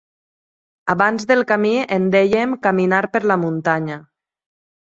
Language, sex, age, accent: Catalan, female, 30-39, valencià